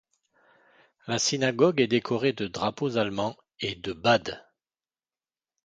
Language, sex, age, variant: French, male, 50-59, Français de métropole